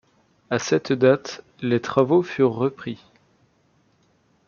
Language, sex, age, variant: French, male, 19-29, Français de métropole